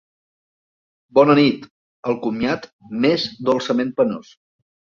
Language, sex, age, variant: Catalan, male, 30-39, Central